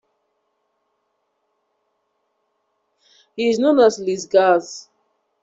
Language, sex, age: English, female, 30-39